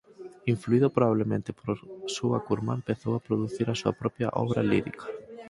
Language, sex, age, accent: Galician, male, 19-29, Normativo (estándar)